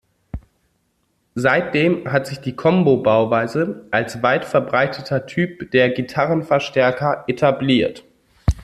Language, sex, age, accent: German, male, 19-29, Deutschland Deutsch